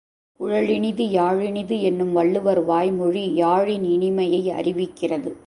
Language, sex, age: Tamil, female, 40-49